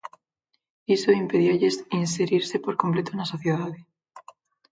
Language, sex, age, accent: Galician, female, 19-29, Normativo (estándar)